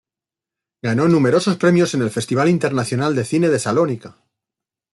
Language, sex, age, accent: Spanish, male, 40-49, España: Centro-Sur peninsular (Madrid, Toledo, Castilla-La Mancha)